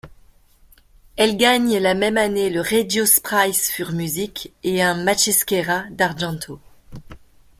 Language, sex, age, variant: French, female, 40-49, Français de métropole